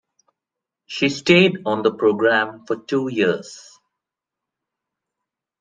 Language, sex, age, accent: English, male, 30-39, India and South Asia (India, Pakistan, Sri Lanka)